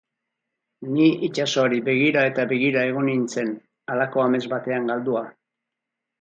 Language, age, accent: Basque, 60-69, Erdialdekoa edo Nafarra (Gipuzkoa, Nafarroa)